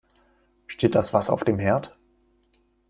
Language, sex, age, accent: German, male, 19-29, Deutschland Deutsch